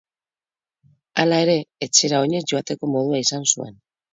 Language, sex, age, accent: Basque, female, 30-39, Mendebalekoa (Araba, Bizkaia, Gipuzkoako mendebaleko herri batzuk)